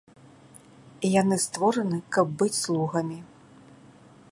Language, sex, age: Belarusian, female, 60-69